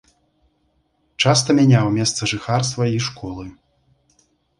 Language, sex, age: Belarusian, male, 19-29